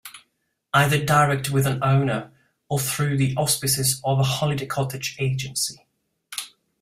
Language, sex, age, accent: English, male, 30-39, England English